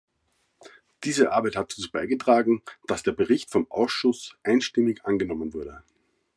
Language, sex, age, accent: German, male, 30-39, Österreichisches Deutsch